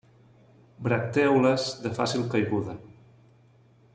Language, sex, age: Catalan, male, 40-49